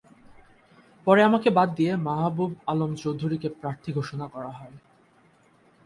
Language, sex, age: Bengali, male, 19-29